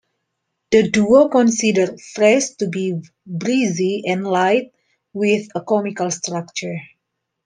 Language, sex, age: English, female, 30-39